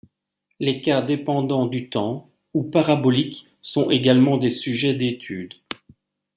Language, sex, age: French, male, 50-59